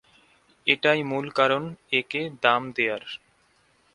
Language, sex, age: Bengali, male, 19-29